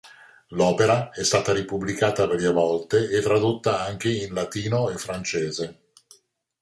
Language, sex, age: Italian, male, 60-69